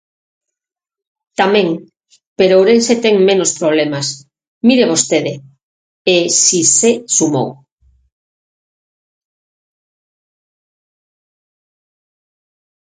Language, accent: Galician, Central (gheada); Oriental (común en zona oriental)